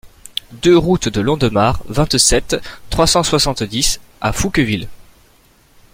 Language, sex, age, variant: French, male, 19-29, Français de métropole